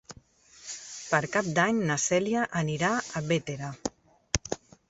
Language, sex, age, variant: Catalan, female, 40-49, Central